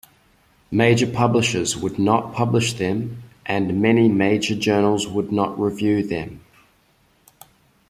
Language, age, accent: English, 30-39, New Zealand English